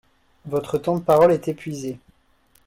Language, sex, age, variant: French, male, 19-29, Français de métropole